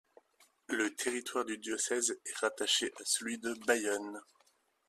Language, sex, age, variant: French, male, 19-29, Français de métropole